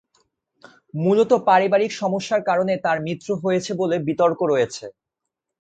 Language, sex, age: Bengali, male, 19-29